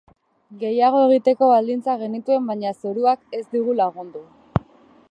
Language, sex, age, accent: Basque, female, 19-29, Mendebalekoa (Araba, Bizkaia, Gipuzkoako mendebaleko herri batzuk)